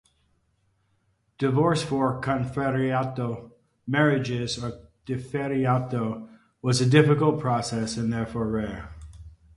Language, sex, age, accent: English, male, 40-49, United States English